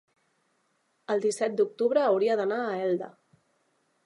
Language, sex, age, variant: Catalan, female, 30-39, Central